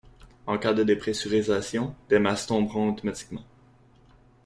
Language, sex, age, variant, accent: French, male, 19-29, Français d'Amérique du Nord, Français du Canada